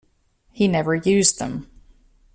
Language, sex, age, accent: English, female, 50-59, United States English